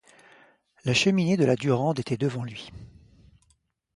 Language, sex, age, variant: French, male, 40-49, Français de métropole